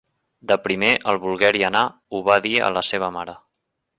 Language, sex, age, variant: Catalan, male, 19-29, Central